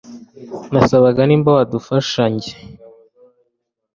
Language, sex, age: Kinyarwanda, male, 19-29